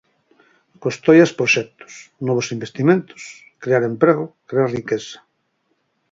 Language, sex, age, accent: Galician, male, 50-59, Atlántico (seseo e gheada)